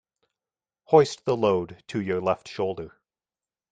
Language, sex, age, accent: English, male, 30-39, United States English